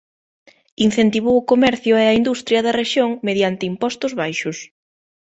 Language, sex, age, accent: Galician, female, 19-29, Normativo (estándar)